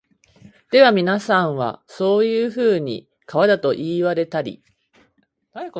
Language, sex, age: Japanese, male, under 19